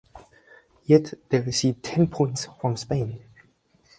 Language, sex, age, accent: English, male, under 19, Southern African (South Africa, Zimbabwe, Namibia)